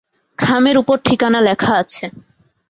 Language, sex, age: Bengali, female, 19-29